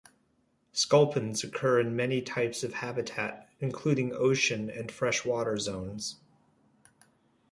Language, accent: English, United States English